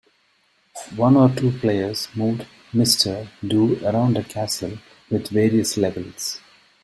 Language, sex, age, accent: English, male, 30-39, India and South Asia (India, Pakistan, Sri Lanka)